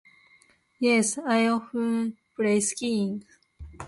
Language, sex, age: English, female, under 19